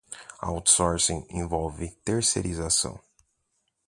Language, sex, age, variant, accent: Portuguese, male, 19-29, Portuguese (Brasil), Paulista